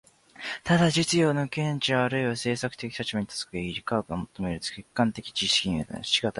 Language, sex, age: Japanese, male, 19-29